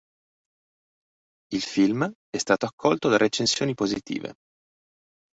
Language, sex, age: Italian, male, 40-49